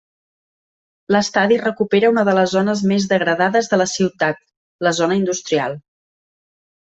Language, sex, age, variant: Catalan, female, 30-39, Central